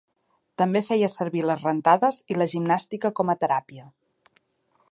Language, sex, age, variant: Catalan, female, 30-39, Central